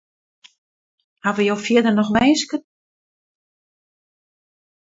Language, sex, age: Western Frisian, female, 60-69